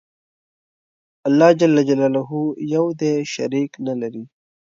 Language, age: Pashto, 19-29